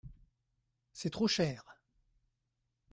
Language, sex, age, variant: French, male, 40-49, Français de métropole